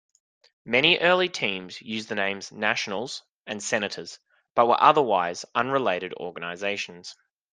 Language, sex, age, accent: English, male, 19-29, Australian English